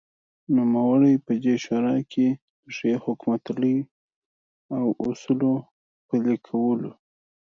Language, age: Pashto, 19-29